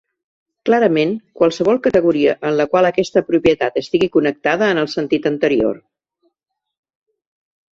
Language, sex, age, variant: Catalan, female, 70-79, Central